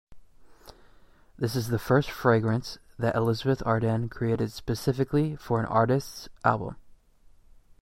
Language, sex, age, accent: English, male, 19-29, United States English